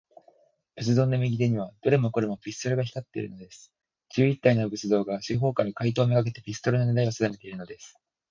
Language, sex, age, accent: Japanese, male, 19-29, 標準語; 東京